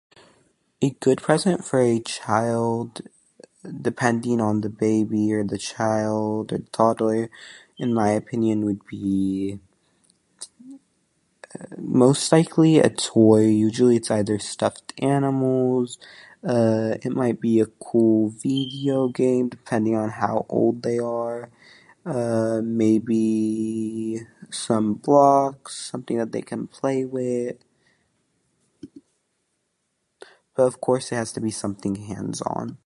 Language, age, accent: English, under 19, United States English